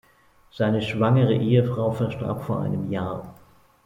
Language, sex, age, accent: German, male, 40-49, Deutschland Deutsch